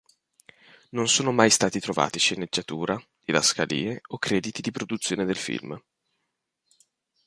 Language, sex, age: Italian, male, 19-29